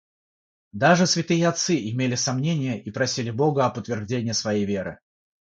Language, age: Russian, 30-39